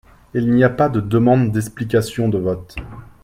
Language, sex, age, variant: French, male, 19-29, Français de métropole